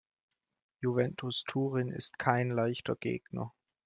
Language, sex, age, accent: German, male, 19-29, Deutschland Deutsch